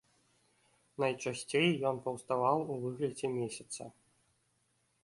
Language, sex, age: Belarusian, male, 19-29